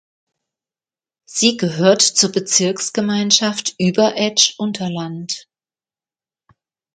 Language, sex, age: German, female, 50-59